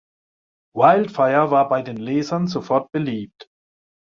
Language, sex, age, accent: German, male, 60-69, Deutschland Deutsch